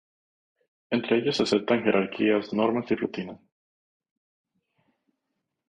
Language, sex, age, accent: Spanish, male, 30-39, América central